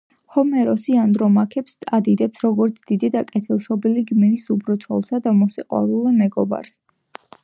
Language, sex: Georgian, female